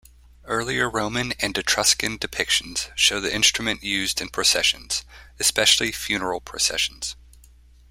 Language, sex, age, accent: English, male, 30-39, United States English